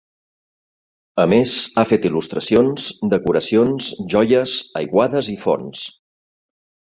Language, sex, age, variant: Catalan, male, 40-49, Septentrional